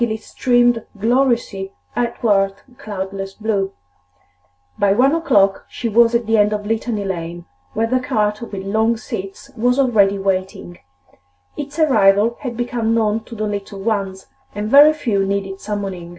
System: none